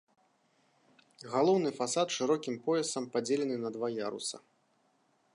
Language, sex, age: Belarusian, male, 40-49